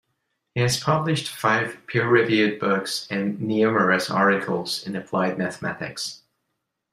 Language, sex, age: English, male, 30-39